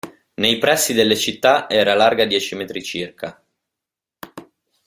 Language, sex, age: Italian, male, 19-29